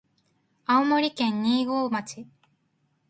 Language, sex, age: Japanese, female, 19-29